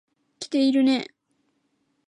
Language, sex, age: Japanese, female, under 19